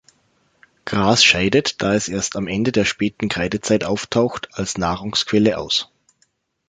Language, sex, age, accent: German, male, 30-39, Österreichisches Deutsch